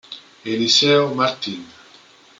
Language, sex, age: Italian, male, 40-49